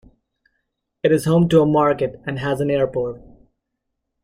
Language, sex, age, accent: English, male, 19-29, United States English